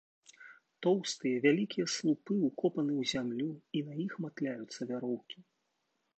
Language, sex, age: Belarusian, male, 40-49